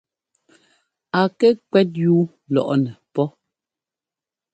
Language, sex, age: Ngomba, female, 40-49